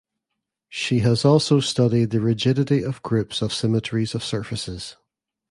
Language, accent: English, Northern Irish